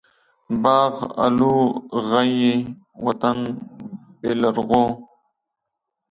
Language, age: Pashto, 19-29